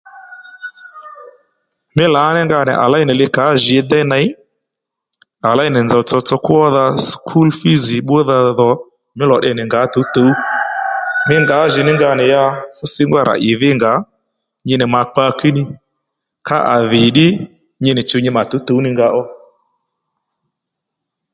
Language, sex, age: Lendu, male, 40-49